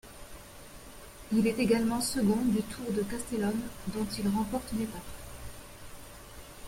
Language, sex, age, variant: French, female, 50-59, Français de métropole